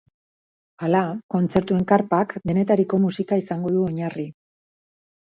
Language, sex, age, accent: Basque, female, 40-49, Erdialdekoa edo Nafarra (Gipuzkoa, Nafarroa)